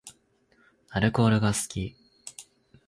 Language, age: Japanese, 19-29